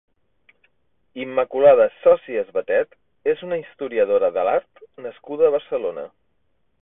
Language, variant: Catalan, Central